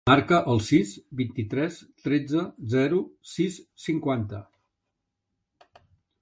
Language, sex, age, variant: Catalan, male, 60-69, Central